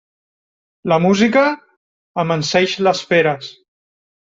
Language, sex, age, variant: Catalan, male, 30-39, Central